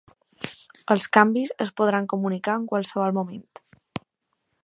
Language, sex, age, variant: Catalan, female, 19-29, Balear